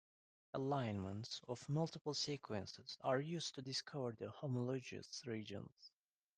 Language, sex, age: English, male, 19-29